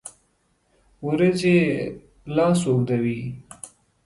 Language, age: Pashto, 19-29